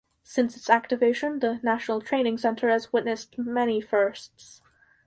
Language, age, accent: English, under 19, Canadian English